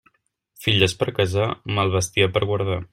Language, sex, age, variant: Catalan, male, 19-29, Central